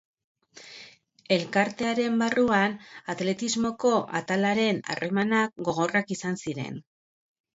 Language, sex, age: Basque, female, 40-49